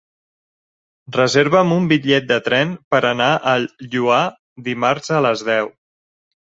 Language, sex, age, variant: Catalan, female, 19-29, Central